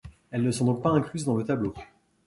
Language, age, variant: French, 40-49, Français de métropole